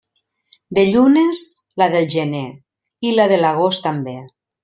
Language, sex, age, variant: Catalan, female, 50-59, Central